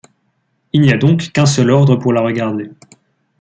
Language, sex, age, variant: French, male, 19-29, Français de métropole